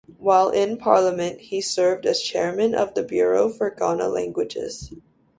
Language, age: English, 19-29